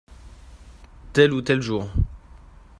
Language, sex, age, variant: French, male, 30-39, Français de métropole